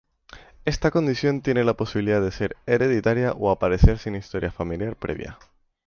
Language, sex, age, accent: Spanish, male, 19-29, España: Centro-Sur peninsular (Madrid, Toledo, Castilla-La Mancha); España: Islas Canarias